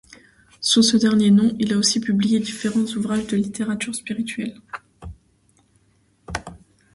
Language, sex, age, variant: French, male, 40-49, Français de métropole